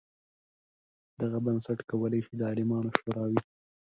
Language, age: Pashto, 19-29